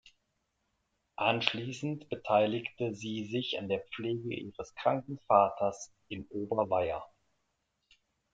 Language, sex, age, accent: German, male, 40-49, Deutschland Deutsch